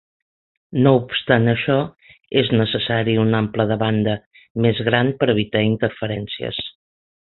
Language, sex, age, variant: Catalan, female, 60-69, Central